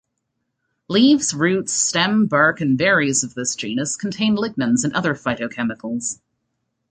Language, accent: English, Canadian English